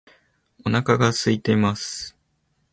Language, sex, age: Japanese, male, under 19